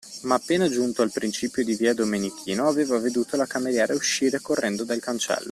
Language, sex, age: Italian, male, 19-29